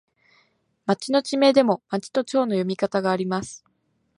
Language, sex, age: Japanese, female, 19-29